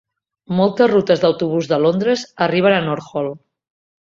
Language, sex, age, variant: Catalan, female, 40-49, Central